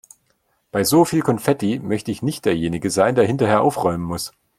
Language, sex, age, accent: German, male, 40-49, Deutschland Deutsch